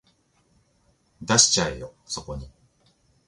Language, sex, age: Japanese, male, 40-49